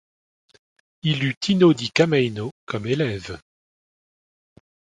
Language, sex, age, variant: French, male, 40-49, Français de métropole